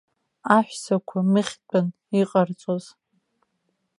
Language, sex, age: Abkhazian, female, 19-29